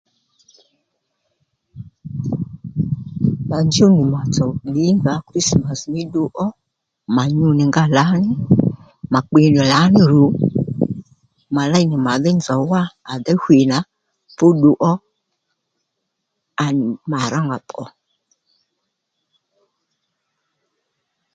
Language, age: Lendu, 40-49